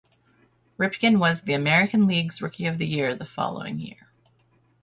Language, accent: English, United States English; Midwestern